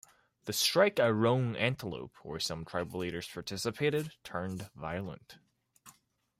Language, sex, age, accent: English, male, under 19, Hong Kong English